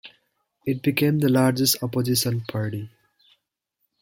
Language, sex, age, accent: English, male, 19-29, United States English